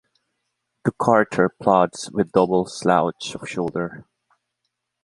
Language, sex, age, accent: English, male, 30-39, Filipino